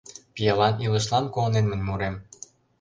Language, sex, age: Mari, male, 19-29